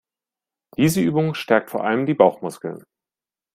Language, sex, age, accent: German, male, 19-29, Deutschland Deutsch